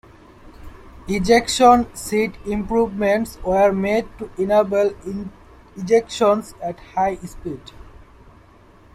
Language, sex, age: English, male, 19-29